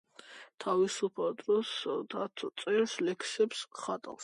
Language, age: Georgian, 90+